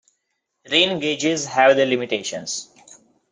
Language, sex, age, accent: English, male, 19-29, India and South Asia (India, Pakistan, Sri Lanka)